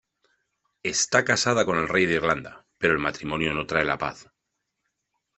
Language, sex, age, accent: Spanish, male, 40-49, España: Centro-Sur peninsular (Madrid, Toledo, Castilla-La Mancha)